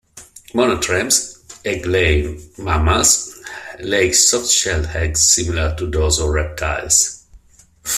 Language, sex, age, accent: English, male, 50-59, England English